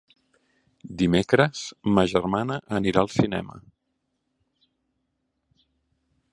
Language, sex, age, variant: Catalan, male, 50-59, Central